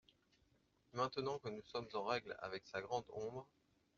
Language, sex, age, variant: French, male, 30-39, Français de métropole